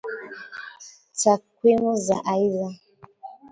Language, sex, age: Swahili, female, 19-29